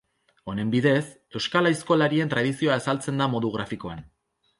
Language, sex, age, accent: Basque, male, 30-39, Erdialdekoa edo Nafarra (Gipuzkoa, Nafarroa)